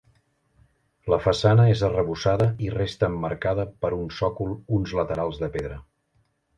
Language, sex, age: Catalan, male, 50-59